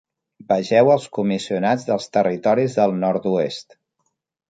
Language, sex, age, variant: Catalan, male, 40-49, Central